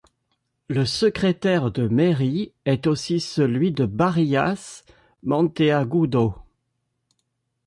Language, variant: French, Français de métropole